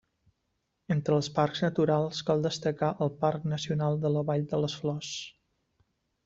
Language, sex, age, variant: Catalan, male, 30-39, Central